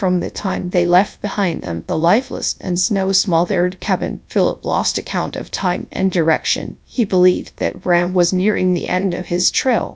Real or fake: fake